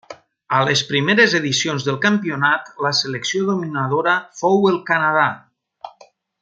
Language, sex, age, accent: Catalan, male, 40-49, valencià